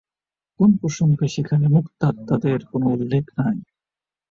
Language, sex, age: Bengali, male, 30-39